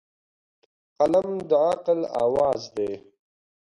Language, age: Pashto, 19-29